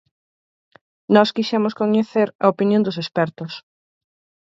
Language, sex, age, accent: Galician, female, 30-39, Central (gheada)